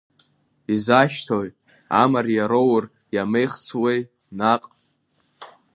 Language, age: Abkhazian, under 19